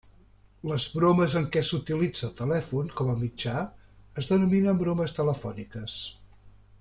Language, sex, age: Catalan, male, 50-59